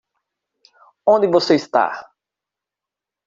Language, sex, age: Portuguese, male, 30-39